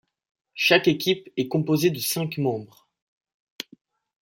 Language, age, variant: French, 19-29, Français de métropole